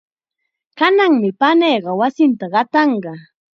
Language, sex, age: Chiquián Ancash Quechua, female, 19-29